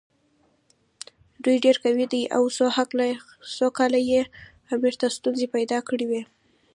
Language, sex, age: Pashto, female, 19-29